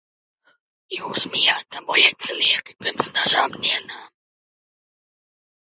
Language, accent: Latvian, bez akcenta